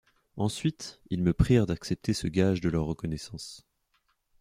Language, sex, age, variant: French, male, 19-29, Français de métropole